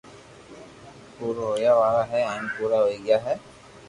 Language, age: Loarki, 40-49